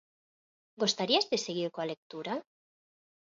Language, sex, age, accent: Galician, female, 19-29, Normativo (estándar)